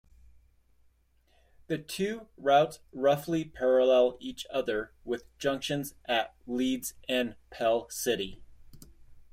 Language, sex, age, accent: English, male, 40-49, United States English